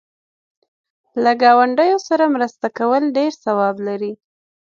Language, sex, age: Pashto, female, 30-39